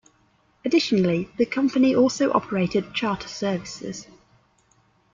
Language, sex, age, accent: English, female, 30-39, England English